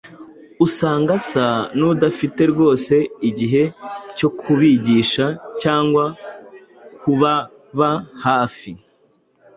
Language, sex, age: Kinyarwanda, male, 19-29